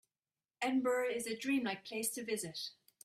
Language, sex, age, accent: English, female, 30-39, Irish English